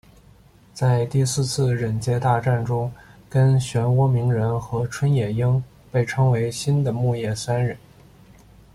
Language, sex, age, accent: Chinese, male, 19-29, 出生地：北京市